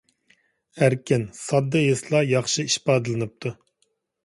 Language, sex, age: Uyghur, male, 40-49